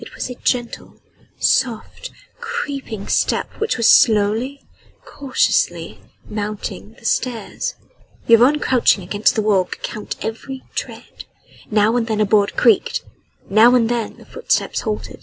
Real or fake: real